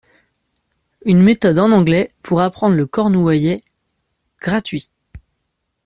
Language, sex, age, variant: French, male, 19-29, Français de métropole